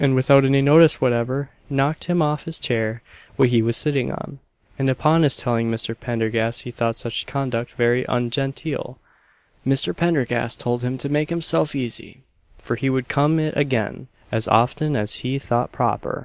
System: none